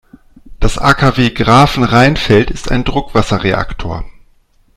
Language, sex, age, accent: German, male, 40-49, Deutschland Deutsch